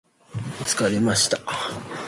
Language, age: Japanese, 19-29